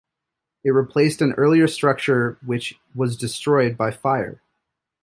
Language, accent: English, United States English